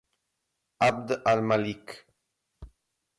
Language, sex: Italian, male